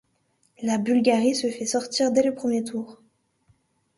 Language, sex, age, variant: French, male, 40-49, Français de métropole